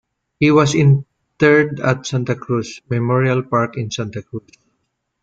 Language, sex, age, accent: English, male, 40-49, Filipino